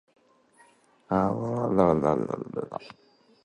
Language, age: English, 19-29